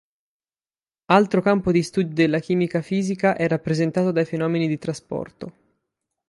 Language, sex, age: Italian, male, 19-29